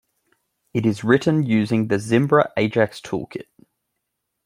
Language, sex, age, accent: English, male, 30-39, Australian English